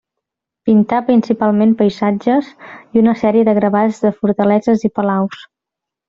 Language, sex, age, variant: Catalan, female, 19-29, Central